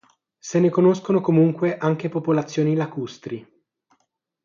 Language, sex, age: Italian, male, 19-29